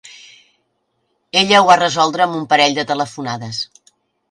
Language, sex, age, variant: Catalan, female, 50-59, Central